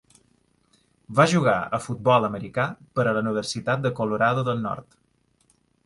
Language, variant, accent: Catalan, Balear, mallorquí